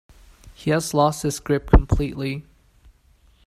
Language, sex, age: English, male, 19-29